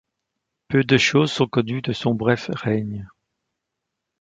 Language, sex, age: French, male, 40-49